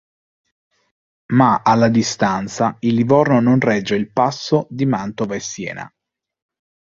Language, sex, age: Italian, male, 30-39